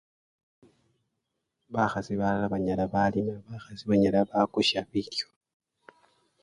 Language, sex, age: Luyia, male, 19-29